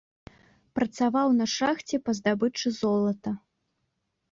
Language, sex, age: Belarusian, female, 19-29